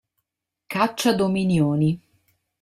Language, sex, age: Italian, female, 40-49